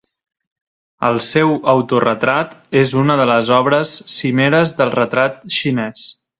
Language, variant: Catalan, Nord-Occidental